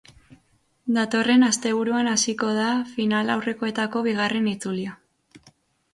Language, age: Basque, 90+